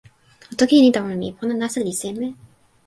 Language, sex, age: Toki Pona, female, 19-29